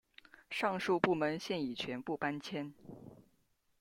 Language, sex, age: Chinese, female, 19-29